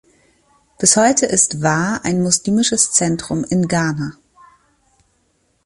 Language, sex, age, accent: German, female, 30-39, Deutschland Deutsch